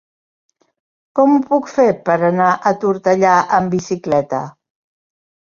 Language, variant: Catalan, Central